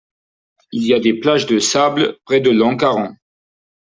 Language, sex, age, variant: French, male, 19-29, Français de métropole